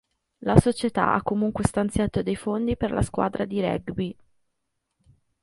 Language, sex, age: Italian, female, 30-39